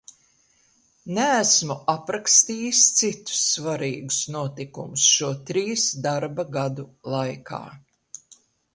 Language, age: Latvian, 80-89